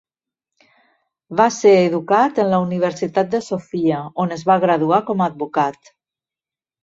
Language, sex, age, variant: Catalan, female, 50-59, Central